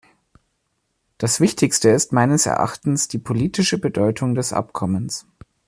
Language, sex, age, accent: German, male, 19-29, Deutschland Deutsch